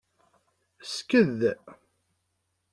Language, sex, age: Kabyle, male, 19-29